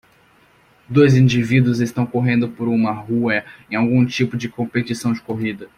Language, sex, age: Portuguese, male, under 19